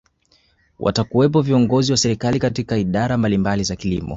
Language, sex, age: Swahili, male, 19-29